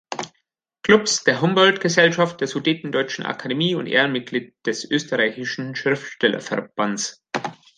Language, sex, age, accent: German, male, 50-59, Deutschland Deutsch